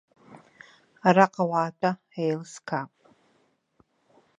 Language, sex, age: Abkhazian, female, 40-49